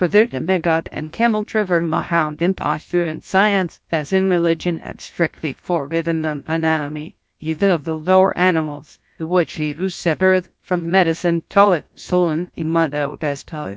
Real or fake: fake